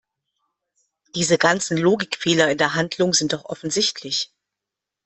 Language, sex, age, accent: German, female, 50-59, Deutschland Deutsch